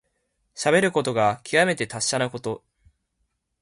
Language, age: Japanese, 19-29